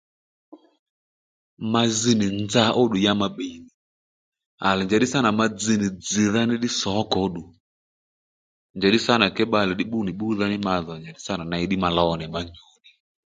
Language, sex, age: Lendu, male, 30-39